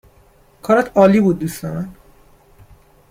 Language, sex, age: Persian, male, under 19